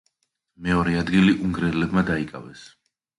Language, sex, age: Georgian, male, 30-39